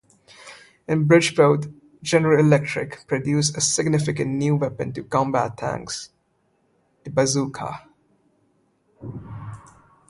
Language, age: English, 19-29